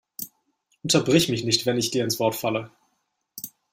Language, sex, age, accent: German, male, 19-29, Deutschland Deutsch